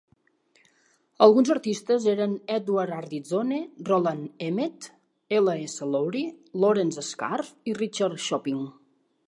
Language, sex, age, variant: Catalan, female, 40-49, Central